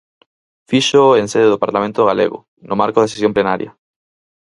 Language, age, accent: Galician, 19-29, Normativo (estándar)